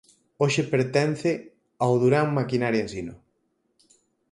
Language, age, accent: Galician, 19-29, Oriental (común en zona oriental)